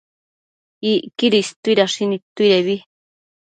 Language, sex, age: Matsés, female, 30-39